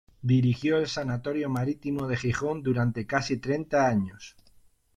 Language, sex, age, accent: Spanish, male, 40-49, España: Norte peninsular (Asturias, Castilla y León, Cantabria, País Vasco, Navarra, Aragón, La Rioja, Guadalajara, Cuenca)